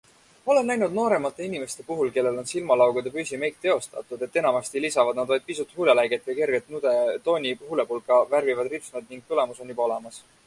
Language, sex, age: Estonian, male, 19-29